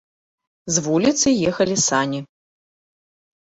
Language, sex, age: Belarusian, female, 30-39